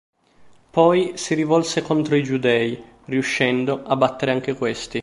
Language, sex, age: Italian, male, 19-29